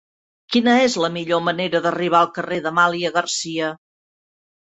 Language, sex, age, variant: Catalan, female, 60-69, Central